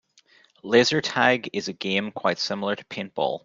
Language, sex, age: English, male, 30-39